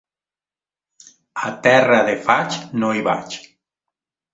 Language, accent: Catalan, valencià